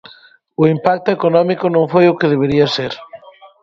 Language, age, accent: Galician, 19-29, Oriental (común en zona oriental)